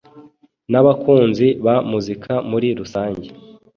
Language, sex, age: Kinyarwanda, male, 40-49